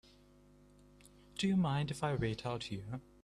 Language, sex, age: English, male, 19-29